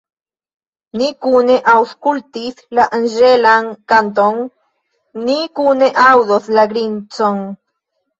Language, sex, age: Esperanto, female, 19-29